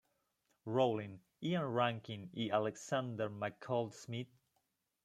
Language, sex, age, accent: Spanish, male, 30-39, Rioplatense: Argentina, Uruguay, este de Bolivia, Paraguay